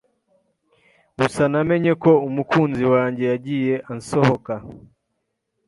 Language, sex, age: Kinyarwanda, male, 19-29